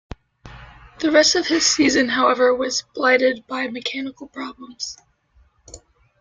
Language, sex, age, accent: English, female, 19-29, United States English